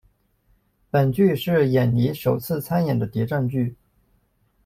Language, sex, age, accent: Chinese, male, 19-29, 出生地：山西省